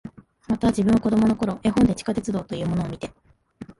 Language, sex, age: Japanese, female, 19-29